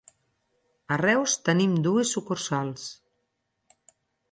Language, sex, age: Catalan, female, 50-59